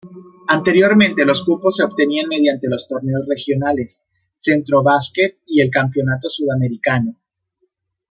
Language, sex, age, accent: Spanish, male, 30-39, México